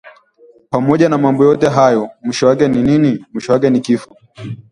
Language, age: Swahili, 19-29